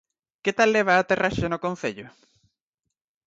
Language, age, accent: Galician, 19-29, Atlántico (seseo e gheada); Normativo (estándar)